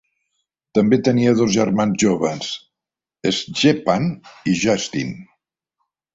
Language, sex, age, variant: Catalan, male, 70-79, Central